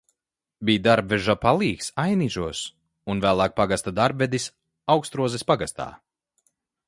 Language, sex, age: Latvian, male, 30-39